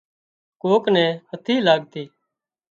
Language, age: Wadiyara Koli, 30-39